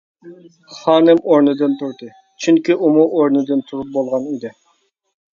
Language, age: Uyghur, 19-29